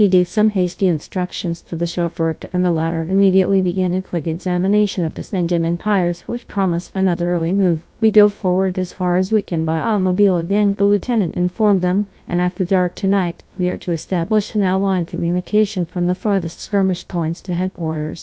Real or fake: fake